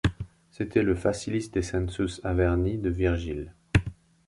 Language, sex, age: French, male, 40-49